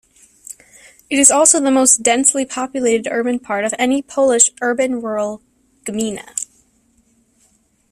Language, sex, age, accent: English, female, under 19, United States English